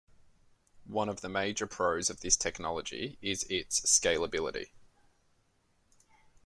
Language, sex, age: English, male, 30-39